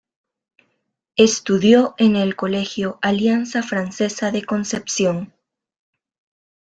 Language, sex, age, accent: Spanish, female, 19-29, América central